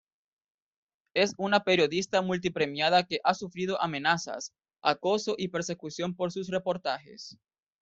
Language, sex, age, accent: Spanish, male, 19-29, América central